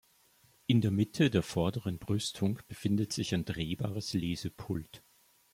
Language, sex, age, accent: German, male, 19-29, Österreichisches Deutsch